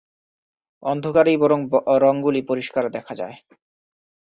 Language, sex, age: Bengali, male, 19-29